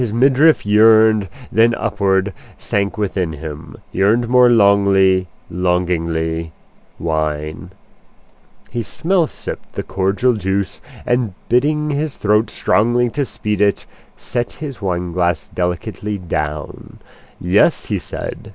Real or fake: real